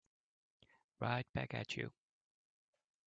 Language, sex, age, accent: English, male, 40-49, New Zealand English